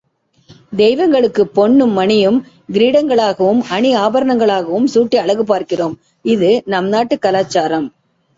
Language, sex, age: Tamil, female, 50-59